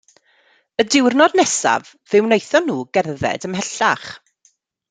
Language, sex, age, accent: Welsh, female, 40-49, Y Deyrnas Unedig Cymraeg